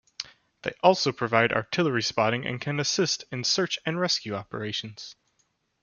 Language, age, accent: English, 19-29, United States English